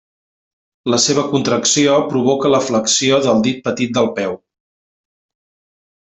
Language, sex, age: Catalan, male, 40-49